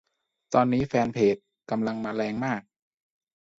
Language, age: Thai, 19-29